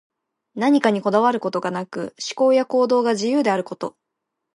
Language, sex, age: Japanese, female, under 19